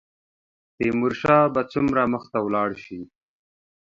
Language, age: Pashto, 30-39